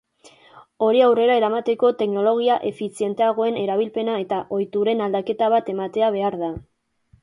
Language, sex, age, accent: Basque, female, 19-29, Erdialdekoa edo Nafarra (Gipuzkoa, Nafarroa)